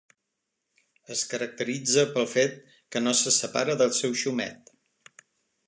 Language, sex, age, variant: Catalan, male, 50-59, Central